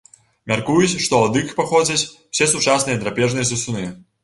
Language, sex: Belarusian, male